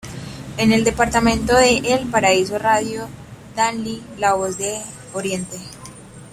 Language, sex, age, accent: Spanish, female, 19-29, Andino-Pacífico: Colombia, Perú, Ecuador, oeste de Bolivia y Venezuela andina